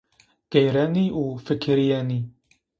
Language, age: Zaza, 19-29